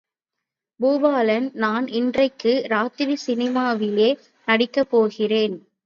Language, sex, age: Tamil, female, 19-29